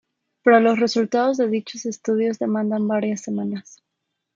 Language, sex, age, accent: Spanish, female, 19-29, México